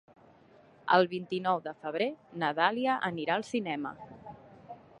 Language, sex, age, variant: Catalan, female, 19-29, Central